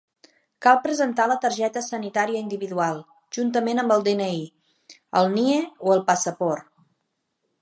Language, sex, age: Catalan, female, 40-49